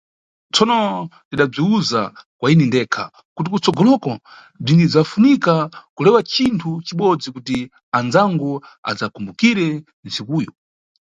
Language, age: Nyungwe, 30-39